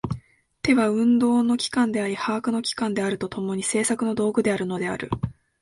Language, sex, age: Japanese, female, under 19